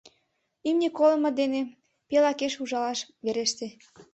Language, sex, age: Mari, female, under 19